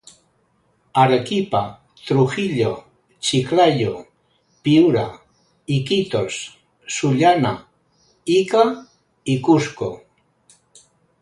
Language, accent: Spanish, España: Norte peninsular (Asturias, Castilla y León, Cantabria, País Vasco, Navarra, Aragón, La Rioja, Guadalajara, Cuenca)